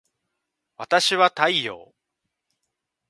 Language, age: Japanese, 30-39